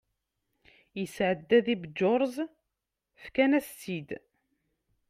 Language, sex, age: Kabyle, female, 19-29